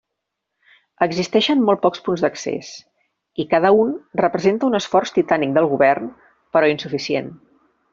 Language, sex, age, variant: Catalan, female, 40-49, Central